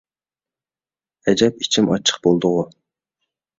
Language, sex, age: Uyghur, male, 19-29